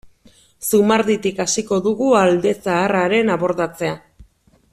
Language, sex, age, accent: Basque, female, 40-49, Mendebalekoa (Araba, Bizkaia, Gipuzkoako mendebaleko herri batzuk)